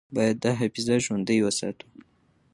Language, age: Pashto, 19-29